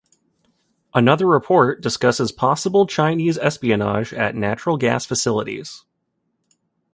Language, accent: English, United States English